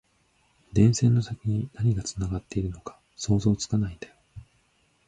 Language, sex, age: Japanese, male, 30-39